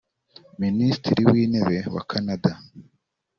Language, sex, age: Kinyarwanda, male, 19-29